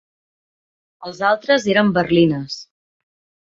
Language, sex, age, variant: Catalan, female, 40-49, Central